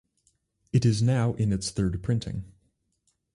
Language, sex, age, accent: English, male, 19-29, United States English